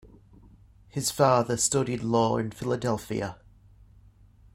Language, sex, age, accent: English, male, 30-39, Australian English